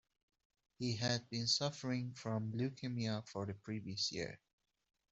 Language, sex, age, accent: English, male, 19-29, United States English